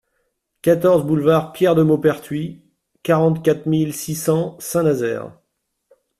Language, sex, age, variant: French, male, 50-59, Français de métropole